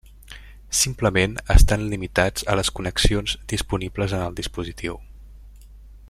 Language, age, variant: Catalan, 19-29, Central